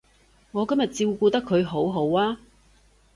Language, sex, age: Cantonese, female, 40-49